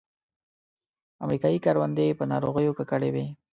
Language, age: Pashto, 19-29